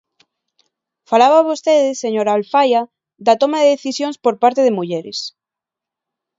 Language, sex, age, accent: Galician, female, 19-29, Neofalante